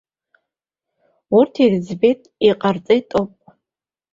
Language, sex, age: Abkhazian, female, 30-39